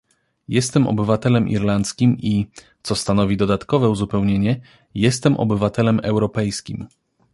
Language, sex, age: Polish, male, 30-39